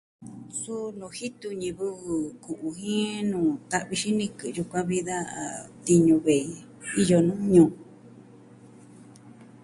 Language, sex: Southwestern Tlaxiaco Mixtec, female